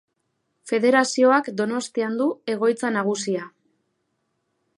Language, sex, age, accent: Basque, female, 19-29, Mendebalekoa (Araba, Bizkaia, Gipuzkoako mendebaleko herri batzuk)